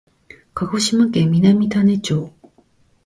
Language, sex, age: Japanese, female, 40-49